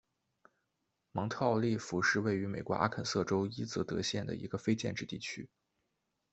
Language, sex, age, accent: Chinese, male, 19-29, 出生地：辽宁省